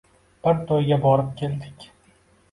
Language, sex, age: Uzbek, male, 19-29